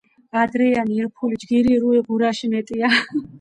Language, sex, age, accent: Georgian, female, 40-49, ჩვეულებრივი